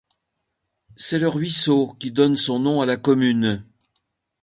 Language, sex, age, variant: French, male, 70-79, Français de métropole